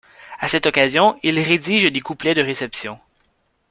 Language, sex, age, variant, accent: French, male, 19-29, Français d'Amérique du Nord, Français du Canada